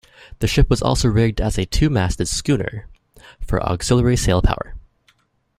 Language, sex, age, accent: English, male, 19-29, Canadian English